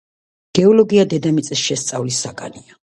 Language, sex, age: Georgian, female, 50-59